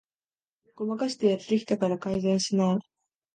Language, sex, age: Japanese, female, 19-29